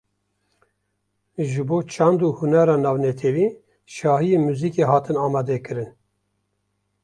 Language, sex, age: Kurdish, male, 50-59